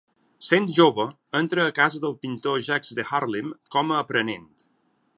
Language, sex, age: Catalan, male, 40-49